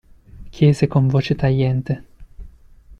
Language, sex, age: Italian, male, 30-39